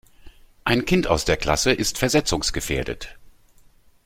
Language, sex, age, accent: German, male, 50-59, Deutschland Deutsch